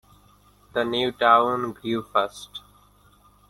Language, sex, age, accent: English, male, 19-29, India and South Asia (India, Pakistan, Sri Lanka)